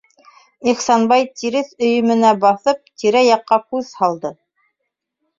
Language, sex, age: Bashkir, female, 30-39